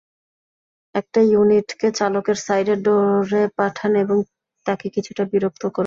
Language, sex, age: Bengali, female, 19-29